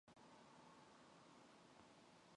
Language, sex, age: Mongolian, female, 19-29